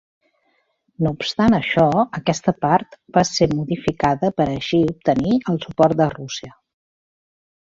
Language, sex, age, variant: Catalan, female, 40-49, Central